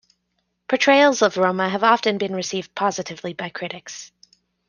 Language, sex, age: English, female, 30-39